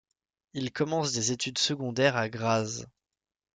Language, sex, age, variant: French, male, 19-29, Français de métropole